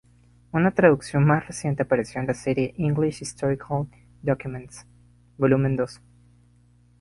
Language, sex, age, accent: Spanish, male, under 19, Andino-Pacífico: Colombia, Perú, Ecuador, oeste de Bolivia y Venezuela andina